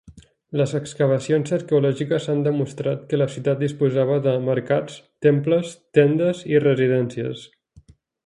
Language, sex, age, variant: Catalan, male, 30-39, Central